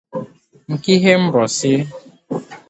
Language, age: Igbo, 19-29